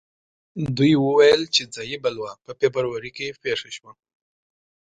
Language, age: Pashto, 19-29